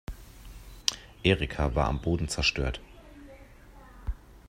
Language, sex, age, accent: German, male, 40-49, Deutschland Deutsch